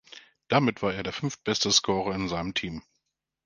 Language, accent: German, Deutschland Deutsch